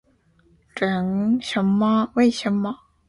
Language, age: Chinese, 19-29